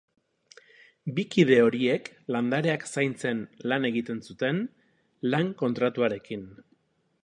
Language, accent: Basque, Erdialdekoa edo Nafarra (Gipuzkoa, Nafarroa)